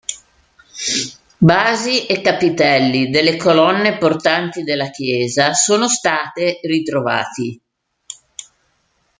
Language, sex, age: Italian, female, 60-69